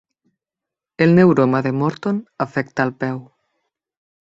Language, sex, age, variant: Catalan, female, 30-39, Central